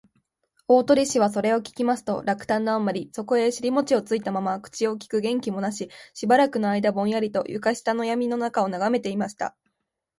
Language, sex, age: Japanese, female, 19-29